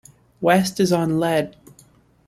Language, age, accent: English, 19-29, United States English